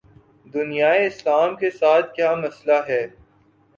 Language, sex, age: Urdu, male, 19-29